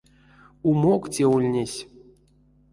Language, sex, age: Erzya, male, 30-39